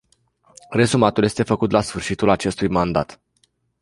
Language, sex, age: Romanian, male, 19-29